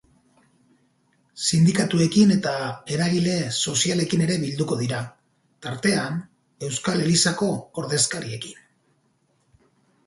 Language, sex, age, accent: Basque, male, 40-49, Mendebalekoa (Araba, Bizkaia, Gipuzkoako mendebaleko herri batzuk)